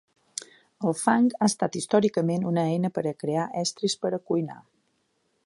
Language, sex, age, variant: Catalan, female, 40-49, Central